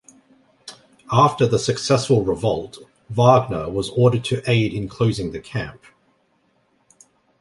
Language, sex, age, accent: English, male, 30-39, Australian English